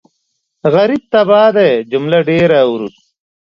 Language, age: Pashto, 30-39